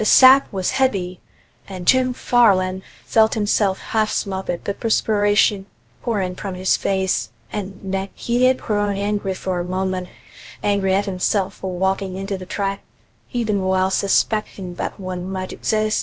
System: TTS, VITS